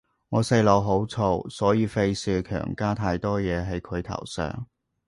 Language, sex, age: Cantonese, male, 30-39